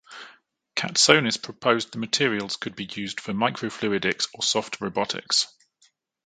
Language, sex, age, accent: English, male, 30-39, England English